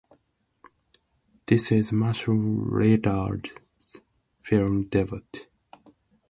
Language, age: English, 19-29